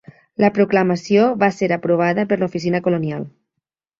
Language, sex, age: Catalan, female, 40-49